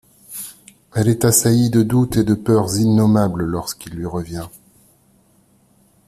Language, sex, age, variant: French, male, 40-49, Français de métropole